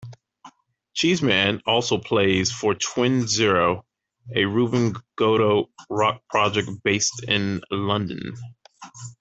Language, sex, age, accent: English, male, 30-39, United States English